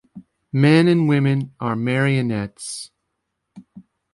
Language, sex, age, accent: English, male, 50-59, United States English